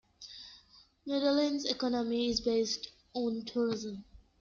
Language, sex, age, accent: English, female, 19-29, Malaysian English